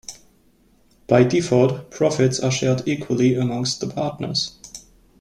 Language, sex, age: English, male, 19-29